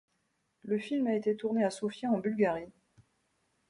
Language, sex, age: French, female, 50-59